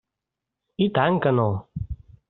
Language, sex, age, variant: Catalan, male, 19-29, Balear